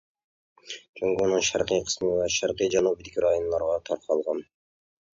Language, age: Uyghur, 30-39